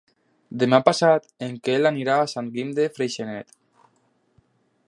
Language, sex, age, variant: Catalan, male, under 19, Alacantí